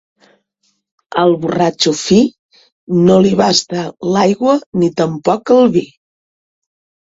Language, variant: Catalan, Central